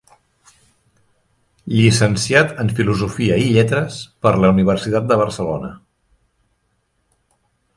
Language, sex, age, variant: Catalan, male, 30-39, Central